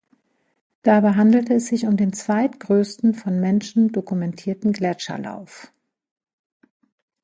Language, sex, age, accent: German, female, 50-59, Deutschland Deutsch